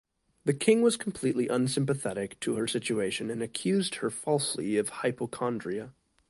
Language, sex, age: English, male, 19-29